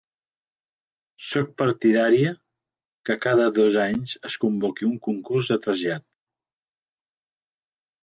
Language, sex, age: Catalan, male, 60-69